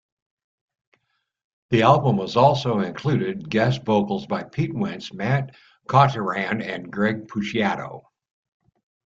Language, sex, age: English, male, 70-79